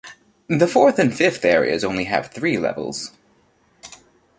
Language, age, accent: English, 19-29, United States English